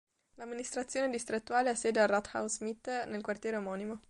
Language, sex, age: Italian, male, 19-29